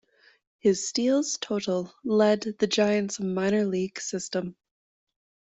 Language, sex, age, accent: English, female, 30-39, Canadian English